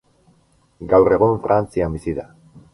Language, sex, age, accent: Basque, male, 40-49, Erdialdekoa edo Nafarra (Gipuzkoa, Nafarroa)